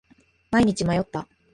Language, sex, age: Japanese, female, 19-29